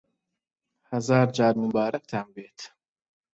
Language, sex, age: Central Kurdish, male, 30-39